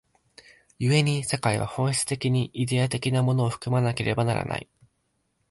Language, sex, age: Japanese, male, 19-29